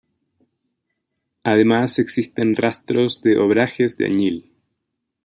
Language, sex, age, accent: Spanish, male, 19-29, Chileno: Chile, Cuyo